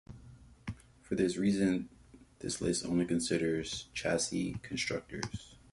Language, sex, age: English, male, 30-39